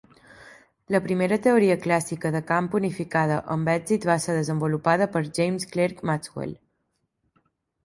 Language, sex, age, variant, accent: Catalan, female, 19-29, Balear, mallorquí